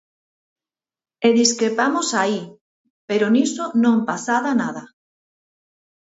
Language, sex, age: Galician, female, 40-49